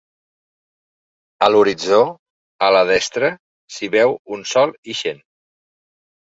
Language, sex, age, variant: Catalan, male, 40-49, Septentrional